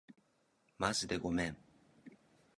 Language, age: Japanese, 19-29